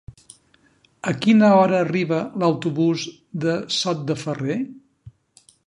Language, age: Catalan, 60-69